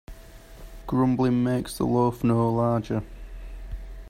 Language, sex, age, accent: English, male, 19-29, England English